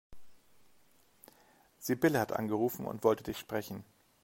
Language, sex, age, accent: German, male, 50-59, Deutschland Deutsch